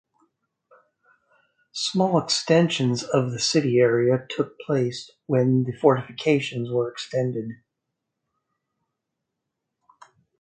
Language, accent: English, United States English